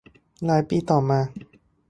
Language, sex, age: Thai, male, 30-39